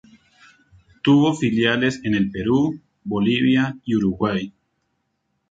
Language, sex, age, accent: Spanish, male, 30-39, Andino-Pacífico: Colombia, Perú, Ecuador, oeste de Bolivia y Venezuela andina